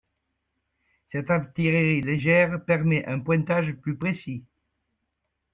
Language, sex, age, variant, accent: French, male, 70-79, Français d'Amérique du Nord, Français du Canada